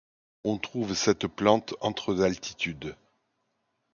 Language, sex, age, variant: French, male, 50-59, Français de métropole